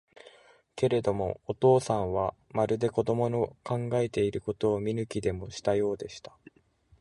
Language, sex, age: Japanese, male, 19-29